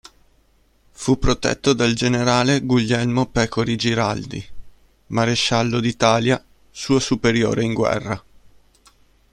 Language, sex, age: Italian, male, 30-39